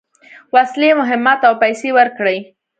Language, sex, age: Pashto, female, 19-29